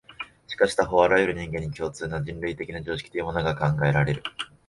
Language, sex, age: Japanese, male, 19-29